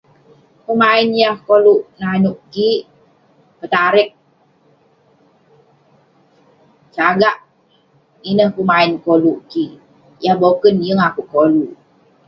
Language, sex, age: Western Penan, female, 30-39